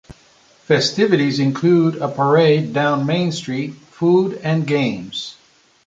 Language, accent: English, United States English